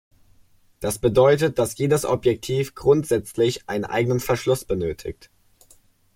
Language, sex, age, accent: German, male, under 19, Deutschland Deutsch